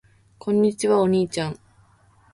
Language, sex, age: Japanese, female, 19-29